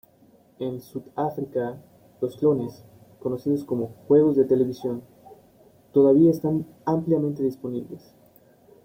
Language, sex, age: Spanish, male, 19-29